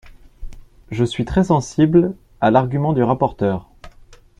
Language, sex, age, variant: French, male, 19-29, Français de métropole